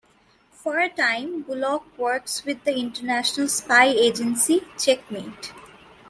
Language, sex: English, female